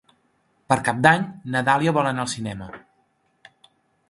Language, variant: Catalan, Central